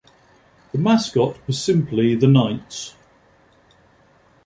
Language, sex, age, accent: English, male, 50-59, England English